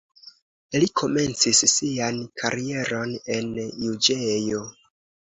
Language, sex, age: Esperanto, male, 19-29